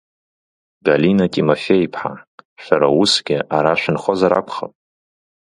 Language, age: Abkhazian, 19-29